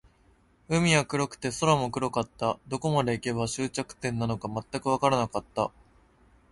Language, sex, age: Japanese, male, 19-29